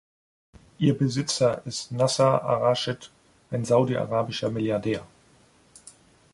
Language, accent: German, Deutschland Deutsch